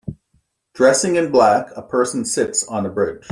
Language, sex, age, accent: English, male, 50-59, United States English